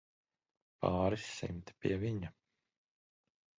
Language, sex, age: Latvian, male, 40-49